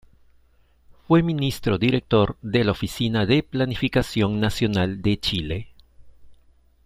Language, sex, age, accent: Spanish, male, 50-59, Andino-Pacífico: Colombia, Perú, Ecuador, oeste de Bolivia y Venezuela andina